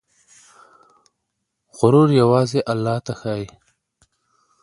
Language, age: Pashto, 30-39